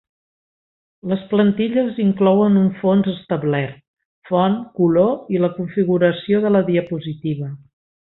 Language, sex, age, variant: Catalan, female, 60-69, Central